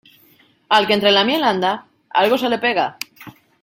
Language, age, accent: Spanish, 30-39, España: Norte peninsular (Asturias, Castilla y León, Cantabria, País Vasco, Navarra, Aragón, La Rioja, Guadalajara, Cuenca)